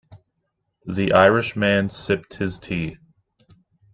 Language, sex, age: English, male, 30-39